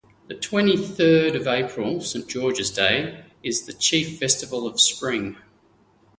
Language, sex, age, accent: English, male, 40-49, Australian English